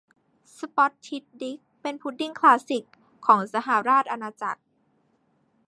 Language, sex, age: Thai, female, 19-29